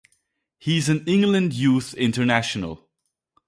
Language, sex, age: English, male, 19-29